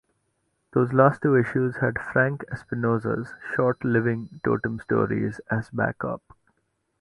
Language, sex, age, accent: English, male, 19-29, India and South Asia (India, Pakistan, Sri Lanka)